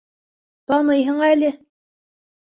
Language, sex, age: Bashkir, female, 30-39